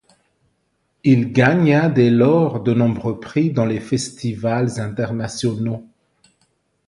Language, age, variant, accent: French, 40-49, Français d'Afrique subsaharienne et des îles africaines, Français de Madagascar